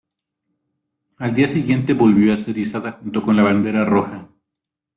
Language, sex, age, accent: Spanish, male, 30-39, México